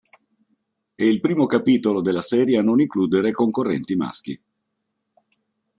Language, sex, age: Italian, male, 50-59